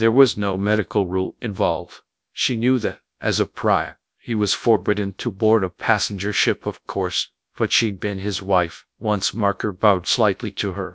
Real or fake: fake